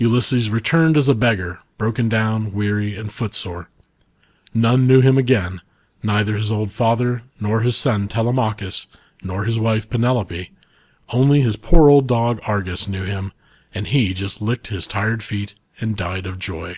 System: none